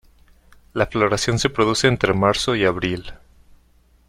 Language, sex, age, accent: Spanish, male, 19-29, México